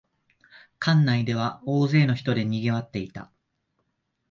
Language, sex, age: Japanese, male, 19-29